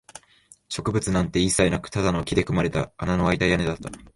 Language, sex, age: Japanese, male, 19-29